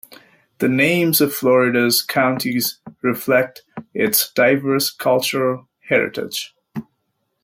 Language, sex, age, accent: English, male, 30-39, United States English